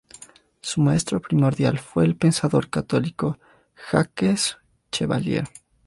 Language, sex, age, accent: Spanish, male, 19-29, Andino-Pacífico: Colombia, Perú, Ecuador, oeste de Bolivia y Venezuela andina